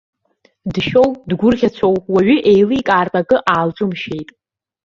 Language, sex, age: Abkhazian, female, under 19